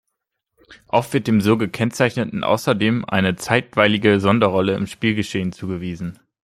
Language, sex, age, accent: German, male, 19-29, Deutschland Deutsch